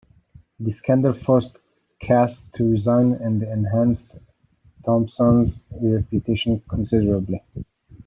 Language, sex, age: English, male, 19-29